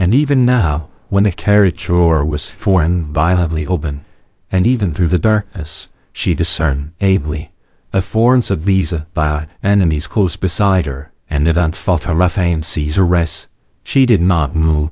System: TTS, VITS